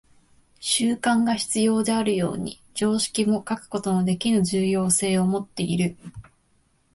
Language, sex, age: Japanese, female, 19-29